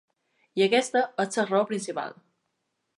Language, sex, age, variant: Catalan, female, under 19, Balear